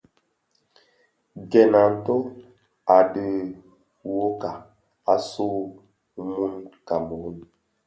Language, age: Bafia, 19-29